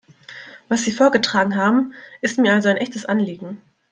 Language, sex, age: German, female, 19-29